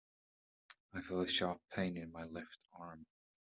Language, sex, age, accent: English, male, 30-39, England English